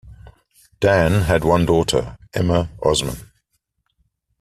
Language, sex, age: English, male, 50-59